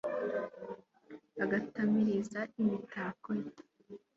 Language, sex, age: Kinyarwanda, female, 19-29